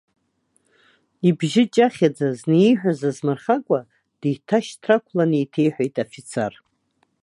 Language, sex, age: Abkhazian, female, 60-69